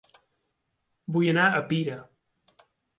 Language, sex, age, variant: Catalan, male, 30-39, Balear